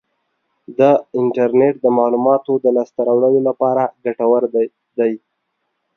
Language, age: Pashto, 30-39